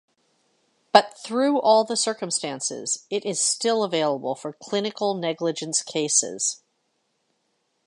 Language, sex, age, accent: English, female, 50-59, United States English